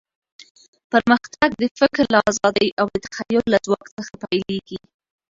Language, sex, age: Pashto, female, 19-29